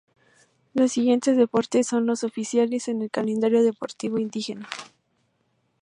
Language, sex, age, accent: Spanish, female, 19-29, México